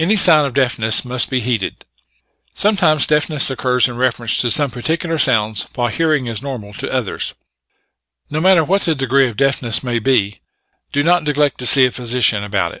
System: none